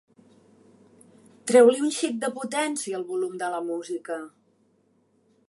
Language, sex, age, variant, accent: Catalan, female, 40-49, Central, central